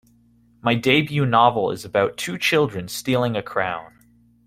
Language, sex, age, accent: English, male, 19-29, United States English